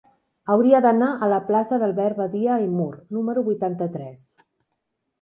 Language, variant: Catalan, Central